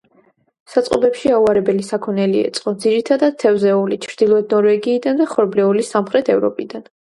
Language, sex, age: Georgian, female, under 19